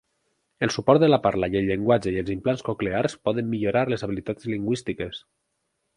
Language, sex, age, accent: Catalan, male, 19-29, valencià